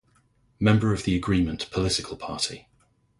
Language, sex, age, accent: English, male, 30-39, England English